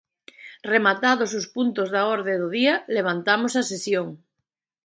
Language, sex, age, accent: Galician, female, 40-49, Atlántico (seseo e gheada)